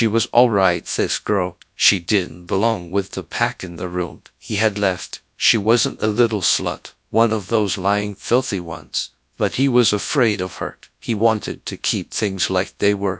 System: TTS, GradTTS